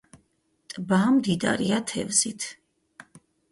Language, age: Georgian, 40-49